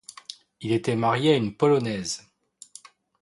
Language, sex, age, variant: French, male, 30-39, Français de métropole